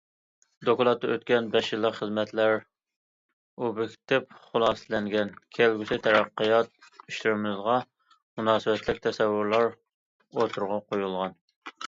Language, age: Uyghur, 30-39